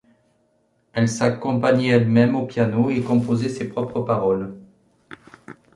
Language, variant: French, Français de métropole